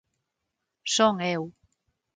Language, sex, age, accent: Galician, female, 40-49, Normativo (estándar); Neofalante